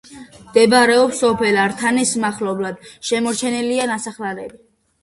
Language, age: Georgian, under 19